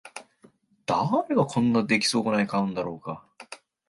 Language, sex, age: Japanese, male, 19-29